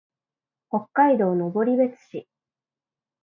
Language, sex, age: Japanese, female, 19-29